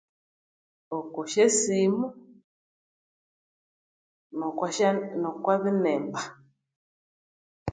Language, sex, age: Konzo, female, 30-39